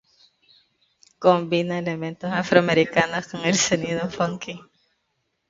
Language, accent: Spanish, América central